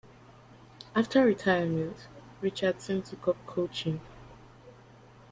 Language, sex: English, female